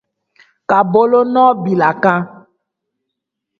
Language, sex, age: Dyula, male, 19-29